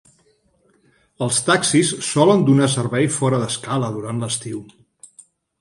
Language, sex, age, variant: Catalan, male, 50-59, Central